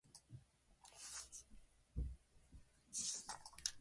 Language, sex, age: Japanese, female, under 19